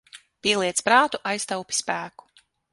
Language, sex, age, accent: Latvian, female, 30-39, Kurzeme